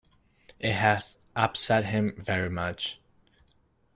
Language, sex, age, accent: English, male, under 19, United States English